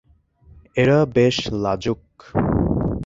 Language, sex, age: Bengali, male, 19-29